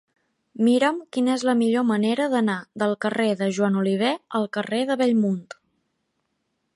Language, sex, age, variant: Catalan, female, 19-29, Balear